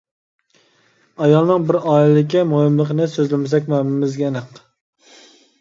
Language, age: Uyghur, 19-29